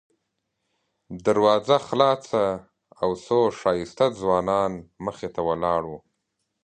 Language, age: Pashto, 30-39